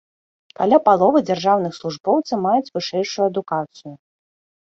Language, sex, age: Belarusian, female, 30-39